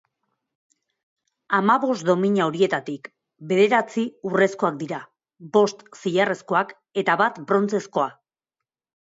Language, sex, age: Basque, female, 30-39